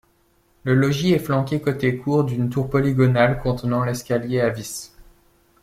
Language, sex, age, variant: French, male, 19-29, Français de métropole